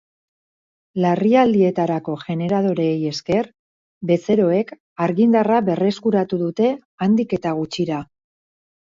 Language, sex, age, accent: Basque, female, 40-49, Erdialdekoa edo Nafarra (Gipuzkoa, Nafarroa)